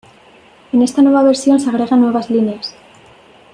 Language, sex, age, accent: Spanish, female, 19-29, España: Centro-Sur peninsular (Madrid, Toledo, Castilla-La Mancha)